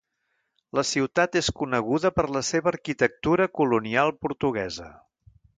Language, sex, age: Catalan, male, 60-69